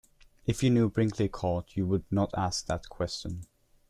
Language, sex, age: English, male, under 19